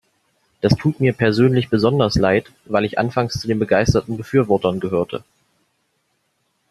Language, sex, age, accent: German, male, 19-29, Deutschland Deutsch